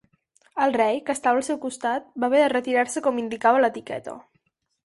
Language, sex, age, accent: Catalan, female, under 19, Girona